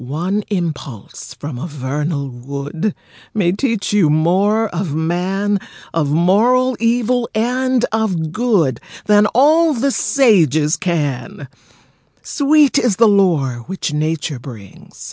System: none